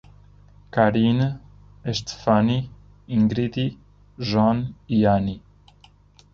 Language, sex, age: Portuguese, male, 19-29